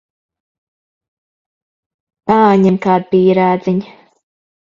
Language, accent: Latvian, Kurzeme